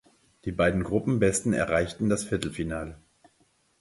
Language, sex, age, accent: German, male, 50-59, Deutschland Deutsch